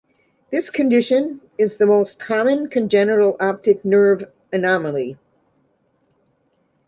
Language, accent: English, United States English